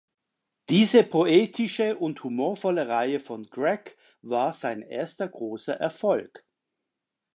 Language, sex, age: German, male, 50-59